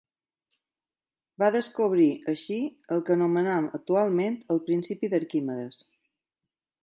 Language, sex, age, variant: Catalan, female, 50-59, Balear